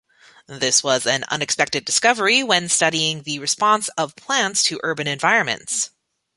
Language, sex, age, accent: English, female, 30-39, Canadian English